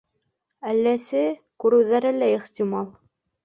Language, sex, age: Bashkir, female, under 19